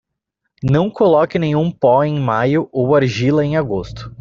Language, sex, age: Portuguese, male, 19-29